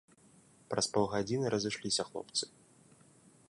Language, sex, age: Belarusian, male, 19-29